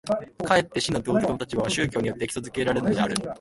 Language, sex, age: Japanese, male, 19-29